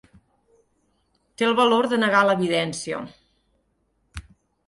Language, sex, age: Catalan, female, 50-59